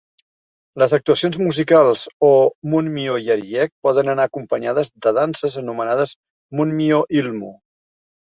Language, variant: Catalan, Central